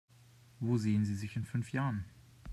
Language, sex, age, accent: German, male, 30-39, Deutschland Deutsch